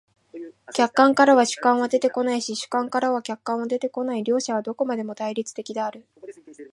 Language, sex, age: Japanese, female, 19-29